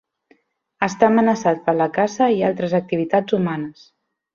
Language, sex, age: Catalan, female, 30-39